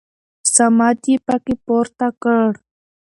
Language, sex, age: Pashto, female, under 19